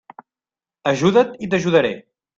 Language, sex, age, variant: Catalan, male, 40-49, Central